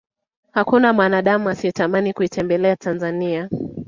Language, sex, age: Swahili, female, 19-29